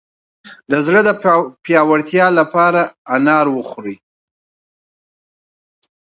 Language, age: Pashto, 40-49